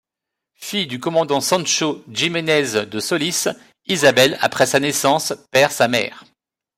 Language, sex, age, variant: French, male, 40-49, Français de métropole